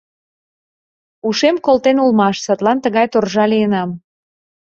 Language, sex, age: Mari, female, 30-39